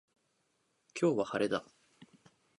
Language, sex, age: Japanese, male, 19-29